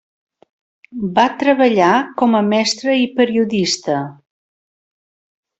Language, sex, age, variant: Catalan, female, 60-69, Central